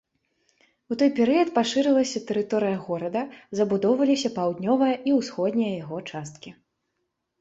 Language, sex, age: Belarusian, female, 19-29